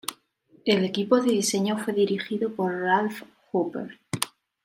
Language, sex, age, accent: Spanish, female, 30-39, España: Centro-Sur peninsular (Madrid, Toledo, Castilla-La Mancha)